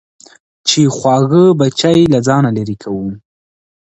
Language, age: Pashto, 19-29